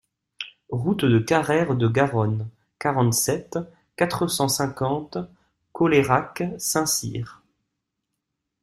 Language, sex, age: French, male, 19-29